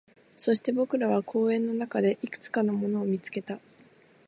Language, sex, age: Japanese, female, 19-29